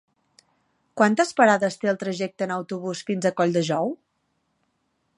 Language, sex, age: Catalan, female, 19-29